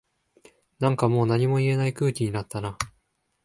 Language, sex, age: Japanese, male, 19-29